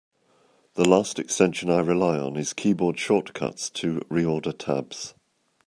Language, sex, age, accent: English, male, 50-59, England English